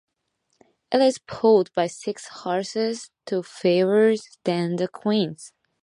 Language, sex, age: English, female, 19-29